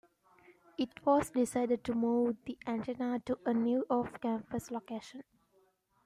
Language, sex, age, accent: English, female, 19-29, England English